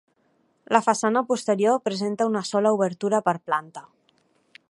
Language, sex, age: Catalan, female, 30-39